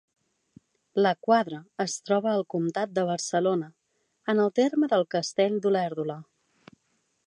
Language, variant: Catalan, Central